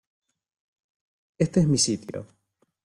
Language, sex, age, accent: Spanish, male, 19-29, Rioplatense: Argentina, Uruguay, este de Bolivia, Paraguay